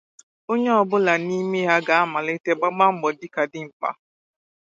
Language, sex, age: Igbo, female, 19-29